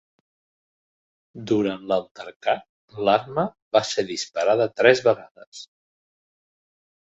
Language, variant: Catalan, Central